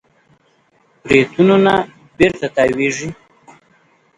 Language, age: Pashto, 19-29